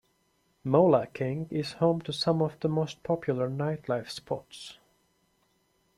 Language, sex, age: English, male, 19-29